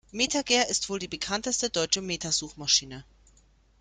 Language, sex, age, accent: German, female, 19-29, Deutschland Deutsch